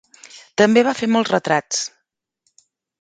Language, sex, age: Catalan, female, 40-49